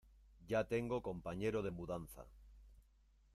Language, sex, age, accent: Spanish, male, 40-49, España: Norte peninsular (Asturias, Castilla y León, Cantabria, País Vasco, Navarra, Aragón, La Rioja, Guadalajara, Cuenca)